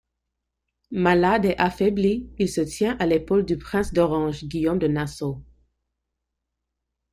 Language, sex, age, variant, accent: French, female, 30-39, Français d'Amérique du Nord, Français des États-Unis